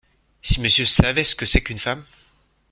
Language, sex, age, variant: French, male, 19-29, Français de métropole